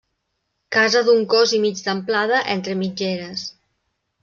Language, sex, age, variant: Catalan, female, 50-59, Central